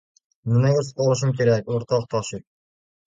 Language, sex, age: Uzbek, male, 19-29